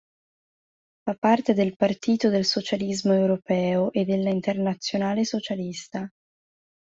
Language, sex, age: Italian, female, 19-29